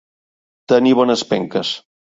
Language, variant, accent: Catalan, Central, central